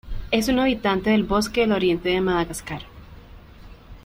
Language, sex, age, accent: Spanish, female, 19-29, Andino-Pacífico: Colombia, Perú, Ecuador, oeste de Bolivia y Venezuela andina